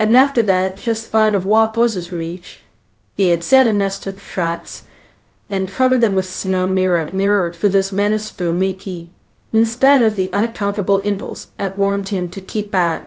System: TTS, VITS